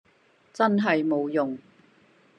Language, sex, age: Cantonese, female, 60-69